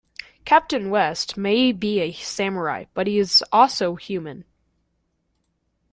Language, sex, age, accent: English, male, under 19, United States English